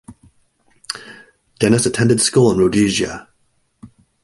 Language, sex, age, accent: English, male, 40-49, United States English